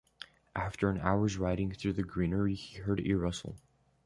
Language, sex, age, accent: English, male, under 19, United States English